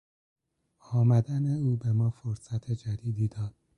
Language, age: Persian, 19-29